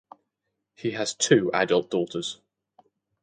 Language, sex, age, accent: English, male, under 19, England English